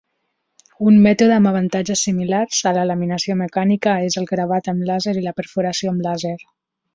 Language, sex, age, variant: Catalan, female, 30-39, Central